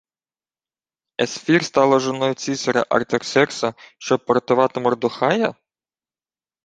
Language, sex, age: Ukrainian, male, 30-39